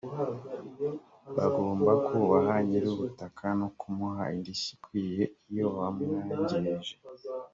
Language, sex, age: Kinyarwanda, male, 19-29